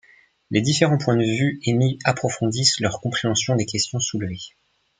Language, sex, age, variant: French, male, 19-29, Français de métropole